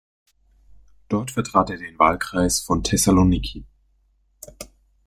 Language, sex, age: German, male, 19-29